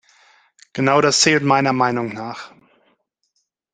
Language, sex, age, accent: German, male, 50-59, Deutschland Deutsch